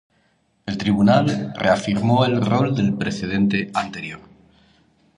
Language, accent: Spanish, España: Norte peninsular (Asturias, Castilla y León, Cantabria, País Vasco, Navarra, Aragón, La Rioja, Guadalajara, Cuenca)